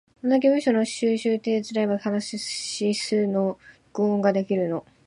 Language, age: Japanese, 19-29